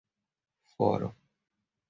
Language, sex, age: Portuguese, male, 30-39